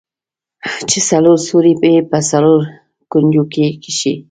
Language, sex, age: Pashto, female, 50-59